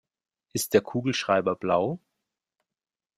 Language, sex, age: German, male, 40-49